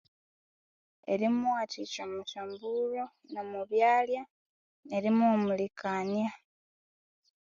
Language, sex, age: Konzo, female, 19-29